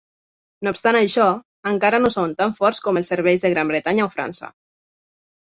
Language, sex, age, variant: Catalan, female, 19-29, Nord-Occidental